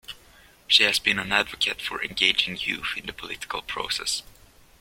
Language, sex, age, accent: English, male, 19-29, United States English